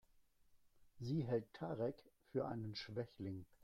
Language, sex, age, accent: German, male, 50-59, Deutschland Deutsch